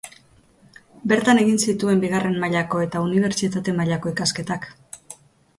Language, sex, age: Basque, female, 50-59